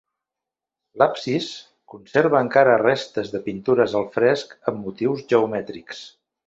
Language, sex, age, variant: Catalan, male, 60-69, Central